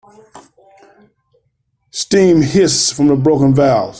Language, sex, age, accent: English, male, 50-59, United States English